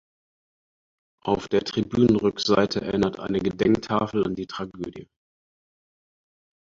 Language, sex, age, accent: German, male, 30-39, Deutschland Deutsch